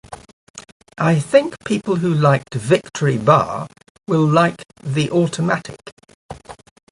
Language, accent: English, England English